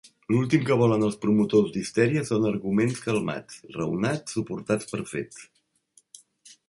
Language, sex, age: Catalan, male, 50-59